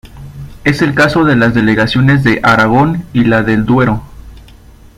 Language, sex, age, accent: Spanish, male, 19-29, México